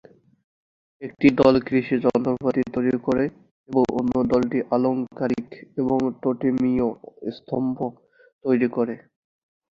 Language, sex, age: Bengali, male, 19-29